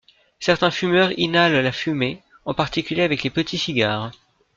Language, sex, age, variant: French, female, 19-29, Français de métropole